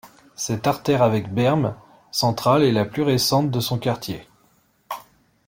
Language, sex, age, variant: French, male, 30-39, Français de métropole